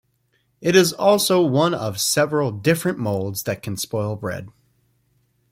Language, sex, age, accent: English, male, 19-29, United States English